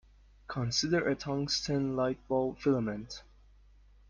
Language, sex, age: English, male, 19-29